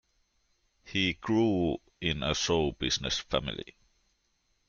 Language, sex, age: English, male, 40-49